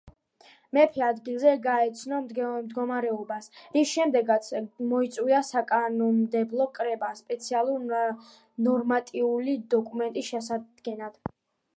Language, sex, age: Georgian, female, under 19